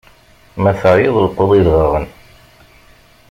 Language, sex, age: Kabyle, male, 40-49